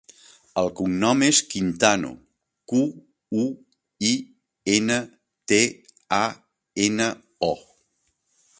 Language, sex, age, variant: Catalan, male, 60-69, Central